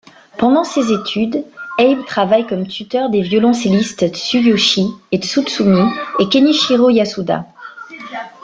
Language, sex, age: French, female, 40-49